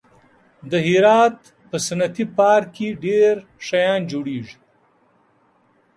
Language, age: Pashto, 50-59